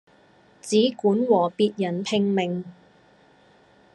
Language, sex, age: Cantonese, female, 19-29